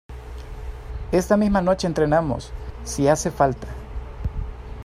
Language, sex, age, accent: Spanish, male, 19-29, América central